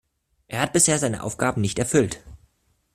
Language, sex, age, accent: German, male, under 19, Deutschland Deutsch